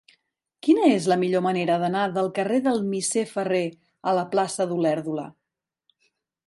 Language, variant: Catalan, Central